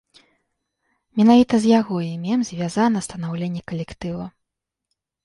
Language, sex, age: Belarusian, female, 19-29